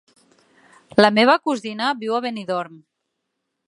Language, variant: Catalan, Septentrional